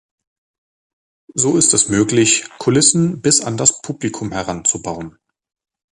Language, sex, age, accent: German, male, 40-49, Deutschland Deutsch